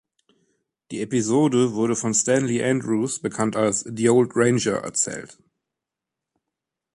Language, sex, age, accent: German, male, 30-39, Deutschland Deutsch